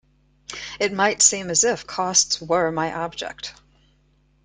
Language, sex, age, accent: English, female, 50-59, United States English